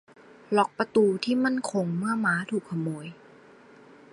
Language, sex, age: Thai, female, 30-39